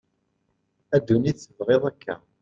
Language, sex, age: Kabyle, male, 30-39